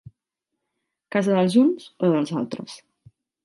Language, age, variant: Catalan, 19-29, Central